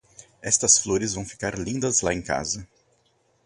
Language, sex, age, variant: Portuguese, male, 30-39, Portuguese (Brasil)